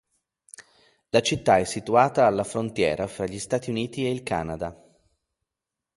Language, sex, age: Italian, male, 40-49